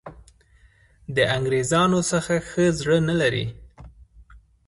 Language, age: Pashto, 19-29